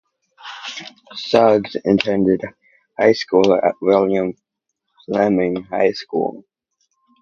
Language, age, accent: English, under 19, United States English